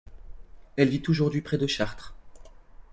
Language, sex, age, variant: French, male, 30-39, Français de métropole